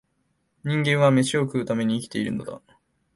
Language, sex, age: Japanese, male, 19-29